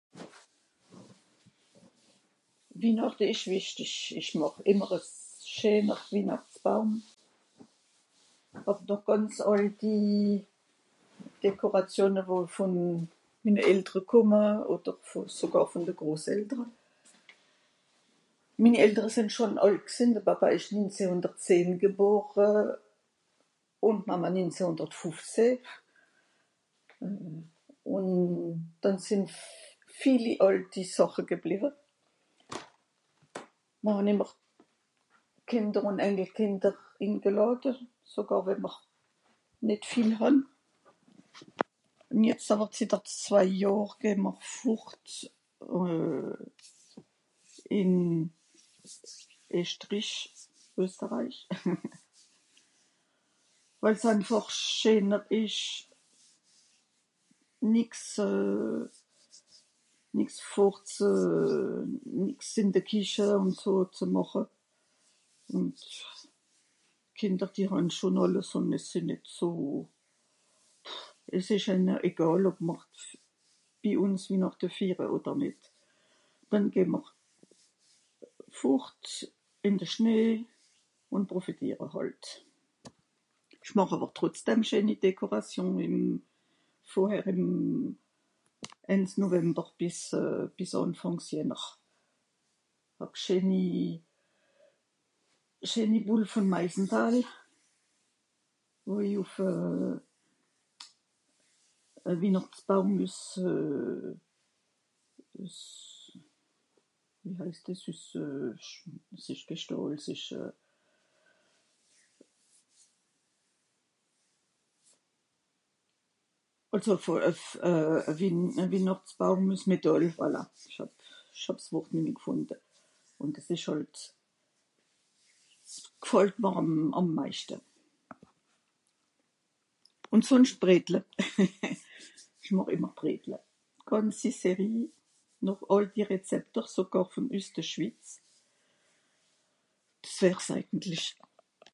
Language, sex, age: Swiss German, female, 60-69